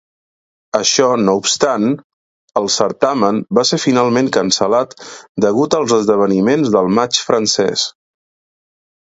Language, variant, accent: Catalan, Central, central